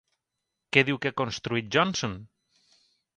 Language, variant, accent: Catalan, Valencià meridional, valencià